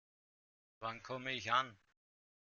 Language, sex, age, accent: German, male, 30-39, Österreichisches Deutsch